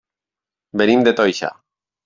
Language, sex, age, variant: Catalan, male, 40-49, Nord-Occidental